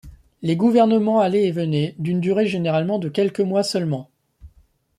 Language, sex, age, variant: French, male, 30-39, Français de métropole